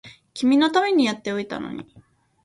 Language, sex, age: Japanese, female, 19-29